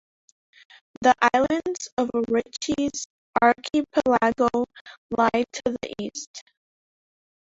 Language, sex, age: English, female, under 19